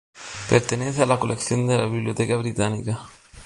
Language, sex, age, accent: Spanish, male, 40-49, España: Sur peninsular (Andalucia, Extremadura, Murcia)